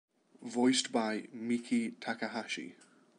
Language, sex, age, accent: English, male, 19-29, Scottish English